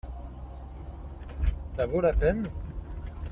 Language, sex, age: French, male, 30-39